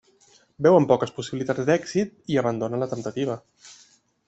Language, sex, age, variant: Catalan, male, 30-39, Central